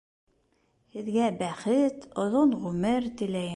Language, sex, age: Bashkir, female, 50-59